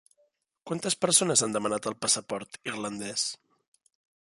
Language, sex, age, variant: Catalan, male, 30-39, Central